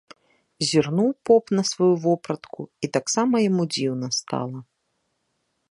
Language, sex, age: Belarusian, female, 30-39